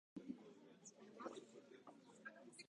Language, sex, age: Japanese, female, 19-29